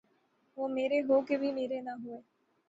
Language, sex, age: Urdu, female, 19-29